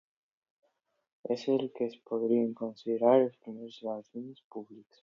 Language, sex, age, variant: Catalan, male, under 19, Alacantí